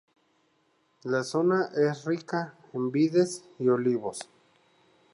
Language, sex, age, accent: Spanish, male, 30-39, México